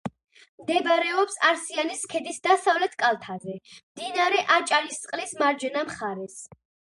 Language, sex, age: Georgian, female, under 19